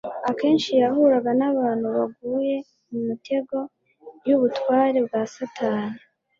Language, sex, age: Kinyarwanda, female, 19-29